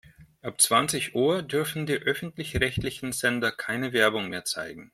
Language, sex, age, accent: German, male, 40-49, Russisch Deutsch